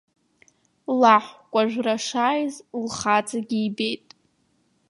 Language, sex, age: Abkhazian, female, under 19